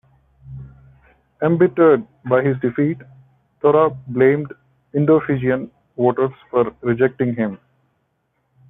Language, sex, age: English, male, 30-39